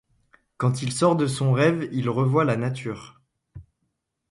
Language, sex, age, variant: French, male, 19-29, Français de métropole